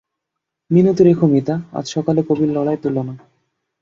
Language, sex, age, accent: Bengali, male, 19-29, শুদ্ধ